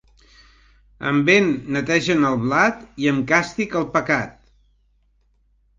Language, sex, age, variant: Catalan, male, 70-79, Central